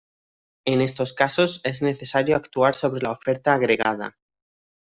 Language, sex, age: Spanish, male, 19-29